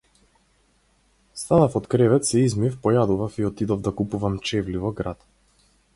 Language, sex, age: Macedonian, male, 19-29